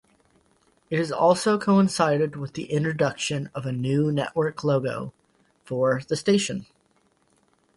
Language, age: English, 19-29